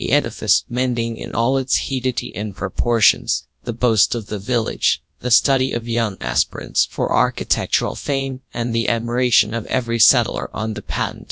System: TTS, GradTTS